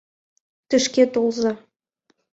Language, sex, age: Mari, female, under 19